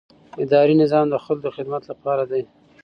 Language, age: Pashto, 30-39